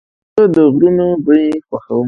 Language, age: Pashto, 19-29